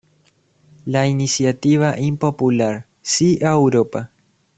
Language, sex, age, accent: Spanish, male, under 19, Rioplatense: Argentina, Uruguay, este de Bolivia, Paraguay